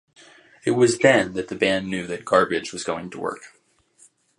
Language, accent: English, United States English